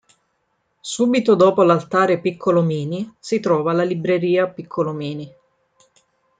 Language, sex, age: Italian, female, 30-39